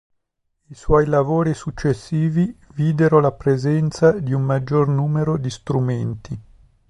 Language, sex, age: Italian, male, 40-49